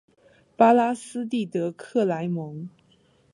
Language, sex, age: Chinese, female, 19-29